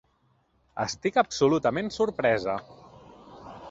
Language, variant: Catalan, Central